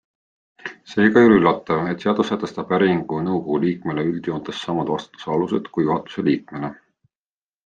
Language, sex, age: Estonian, male, 40-49